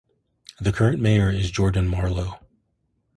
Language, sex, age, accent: English, male, 40-49, United States English